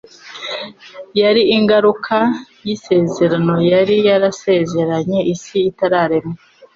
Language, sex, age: Kinyarwanda, female, 19-29